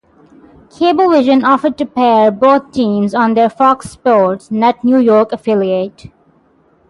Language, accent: English, United States English; England English; India and South Asia (India, Pakistan, Sri Lanka)